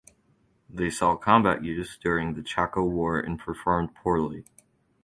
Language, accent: English, United States English